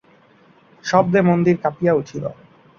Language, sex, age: Bengali, male, 19-29